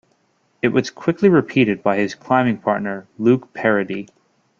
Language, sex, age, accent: English, male, 19-29, United States English